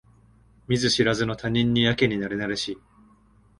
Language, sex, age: Japanese, male, 19-29